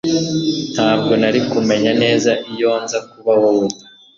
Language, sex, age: Kinyarwanda, male, 19-29